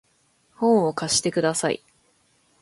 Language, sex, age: Japanese, female, 19-29